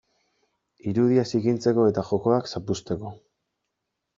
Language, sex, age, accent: Basque, male, 19-29, Erdialdekoa edo Nafarra (Gipuzkoa, Nafarroa)